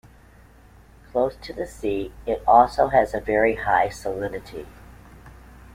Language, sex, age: English, female, 50-59